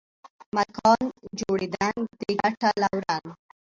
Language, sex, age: Pashto, female, under 19